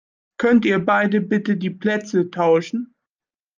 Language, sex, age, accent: German, male, 40-49, Deutschland Deutsch